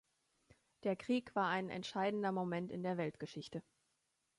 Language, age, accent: German, 30-39, Deutschland Deutsch